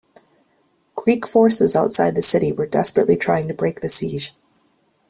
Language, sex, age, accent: English, female, 30-39, United States English